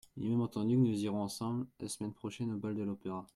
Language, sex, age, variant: French, male, 19-29, Français de métropole